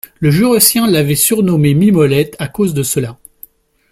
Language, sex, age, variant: French, male, 40-49, Français de métropole